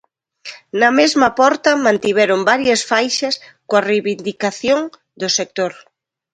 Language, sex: Galician, female